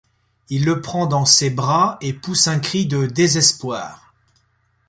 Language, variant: French, Français de métropole